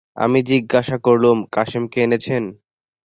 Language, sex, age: Bengali, male, 19-29